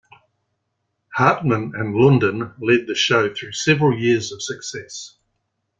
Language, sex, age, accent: English, male, 60-69, New Zealand English